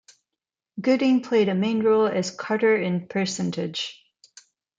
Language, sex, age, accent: English, female, 30-39, India and South Asia (India, Pakistan, Sri Lanka)